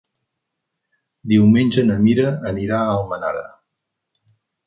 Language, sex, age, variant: Catalan, male, 50-59, Septentrional